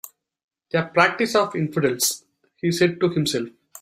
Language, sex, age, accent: English, male, 40-49, India and South Asia (India, Pakistan, Sri Lanka)